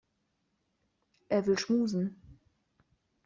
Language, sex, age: German, female, 19-29